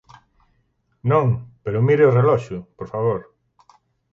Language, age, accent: Galician, 40-49, Oriental (común en zona oriental)